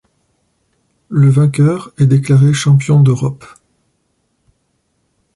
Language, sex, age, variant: French, male, 40-49, Français de métropole